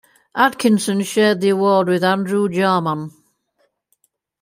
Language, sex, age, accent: English, female, 60-69, England English